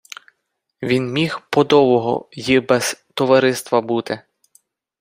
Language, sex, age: Ukrainian, male, 30-39